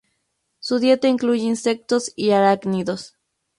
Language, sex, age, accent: Spanish, female, 30-39, México